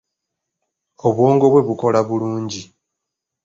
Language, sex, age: Ganda, male, 19-29